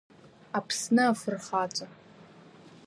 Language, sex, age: Abkhazian, female, under 19